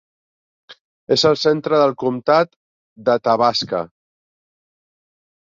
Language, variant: Catalan, Central